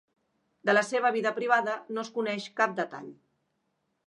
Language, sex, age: Catalan, female, 50-59